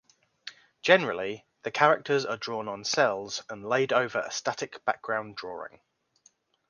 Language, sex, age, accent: English, male, 30-39, England English